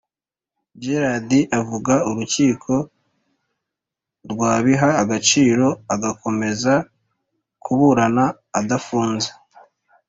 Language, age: Kinyarwanda, 19-29